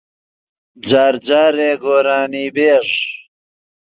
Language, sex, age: Central Kurdish, male, 30-39